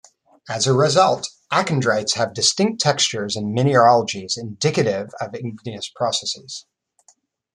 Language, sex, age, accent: English, male, 40-49, Canadian English